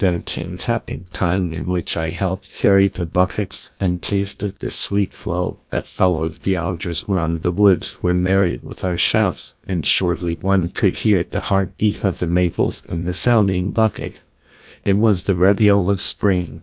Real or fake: fake